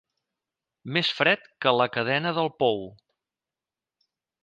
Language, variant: Catalan, Central